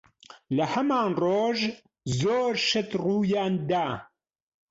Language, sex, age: Central Kurdish, male, 40-49